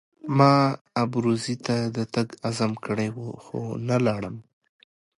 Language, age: Pashto, 19-29